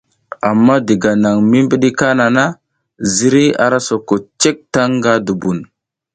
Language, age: South Giziga, 30-39